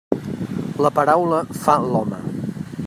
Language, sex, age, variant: Catalan, male, 50-59, Central